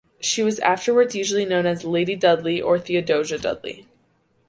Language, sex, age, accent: English, female, under 19, United States English